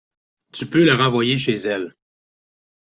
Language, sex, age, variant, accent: French, male, 30-39, Français d'Amérique du Nord, Français du Canada